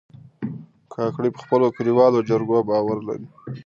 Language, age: Pashto, 30-39